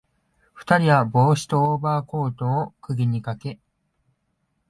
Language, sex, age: Japanese, male, 19-29